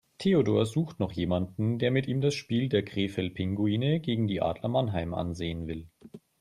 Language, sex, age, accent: German, male, 40-49, Deutschland Deutsch